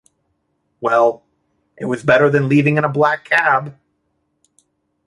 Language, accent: English, United States English